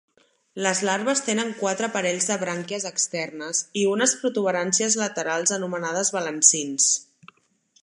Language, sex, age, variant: Catalan, female, 30-39, Central